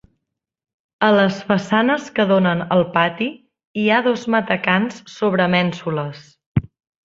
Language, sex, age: Catalan, female, 19-29